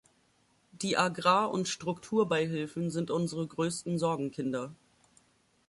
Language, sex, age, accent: German, female, 19-29, Deutschland Deutsch